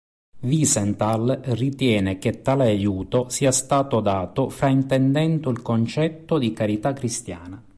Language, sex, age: Italian, male, 30-39